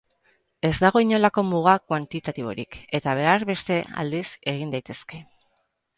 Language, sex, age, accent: Basque, female, 50-59, Erdialdekoa edo Nafarra (Gipuzkoa, Nafarroa)